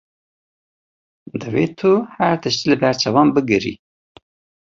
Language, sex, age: Kurdish, male, 40-49